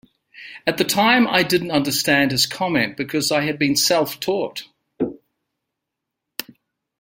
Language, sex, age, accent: English, male, 60-69, England English